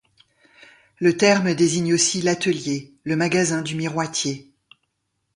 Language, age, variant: French, 60-69, Français de métropole